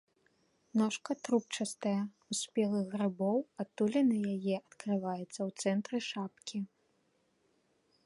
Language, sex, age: Belarusian, female, 19-29